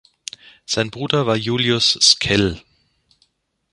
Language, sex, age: German, male, 40-49